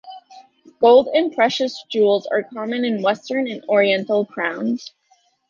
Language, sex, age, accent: English, female, 19-29, United States English